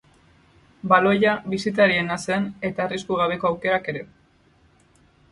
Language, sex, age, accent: Basque, female, 19-29, Mendebalekoa (Araba, Bizkaia, Gipuzkoako mendebaleko herri batzuk)